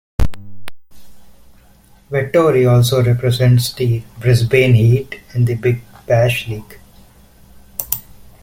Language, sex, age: English, male, 19-29